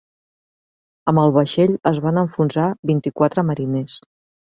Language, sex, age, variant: Catalan, female, 40-49, Central